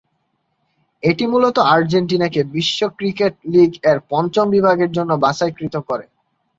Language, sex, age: Bengali, male, 19-29